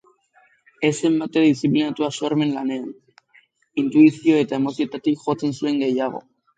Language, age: Basque, under 19